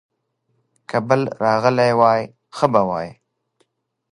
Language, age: Pashto, 30-39